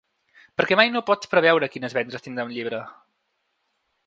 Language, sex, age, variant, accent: Catalan, male, 30-39, Central, central